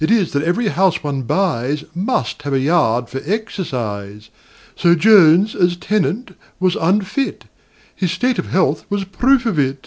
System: none